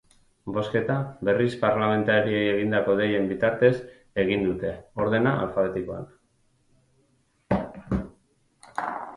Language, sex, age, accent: Basque, male, 40-49, Mendebalekoa (Araba, Bizkaia, Gipuzkoako mendebaleko herri batzuk)